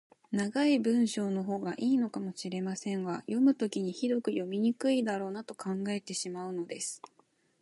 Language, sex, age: Japanese, female, 19-29